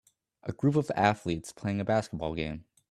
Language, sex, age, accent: English, male, 19-29, United States English